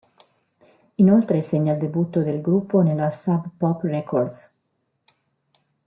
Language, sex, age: Italian, female, 40-49